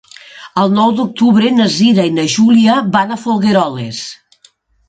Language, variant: Catalan, Nord-Occidental